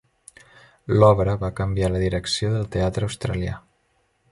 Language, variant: Catalan, Central